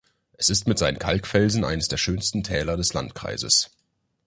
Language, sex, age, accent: German, male, 19-29, Deutschland Deutsch